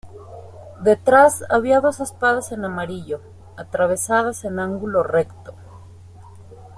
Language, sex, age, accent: Spanish, female, 30-39, México